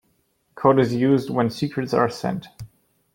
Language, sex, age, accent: English, male, 19-29, United States English